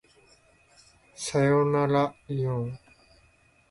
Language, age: Japanese, 40-49